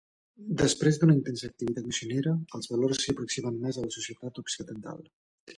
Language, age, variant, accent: Catalan, 30-39, Central, central